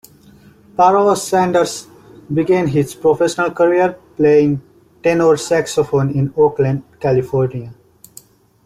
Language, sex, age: English, male, 19-29